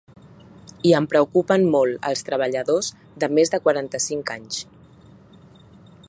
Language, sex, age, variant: Catalan, female, 30-39, Central